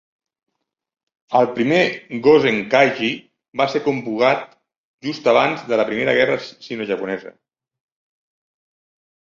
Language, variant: Catalan, Central